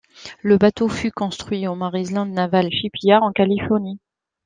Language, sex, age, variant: French, female, 30-39, Français de métropole